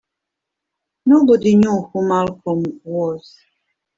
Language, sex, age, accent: English, female, 50-59, Australian English